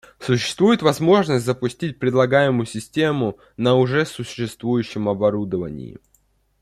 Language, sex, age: Russian, male, under 19